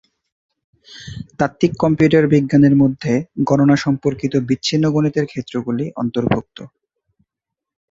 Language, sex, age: Bengali, male, 19-29